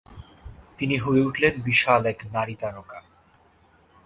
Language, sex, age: Bengali, male, 19-29